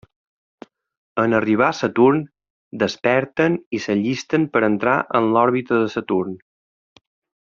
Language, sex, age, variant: Catalan, male, 30-39, Balear